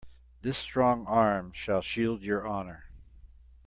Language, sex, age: English, male, 70-79